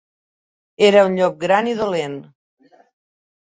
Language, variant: Catalan, Nord-Occidental